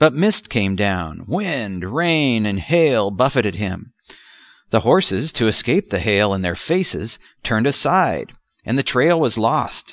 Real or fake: real